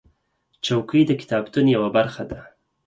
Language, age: Pashto, 30-39